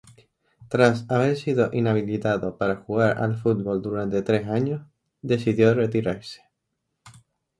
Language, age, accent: Spanish, 19-29, España: Islas Canarias